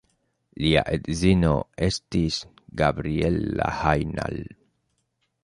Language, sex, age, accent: Esperanto, male, 19-29, Internacia